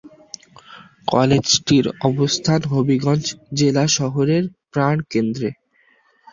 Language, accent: Bengali, Standard Bengali